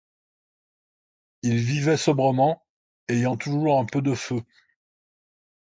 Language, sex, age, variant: French, male, 60-69, Français de métropole